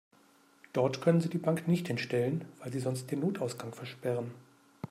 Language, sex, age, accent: German, male, 50-59, Deutschland Deutsch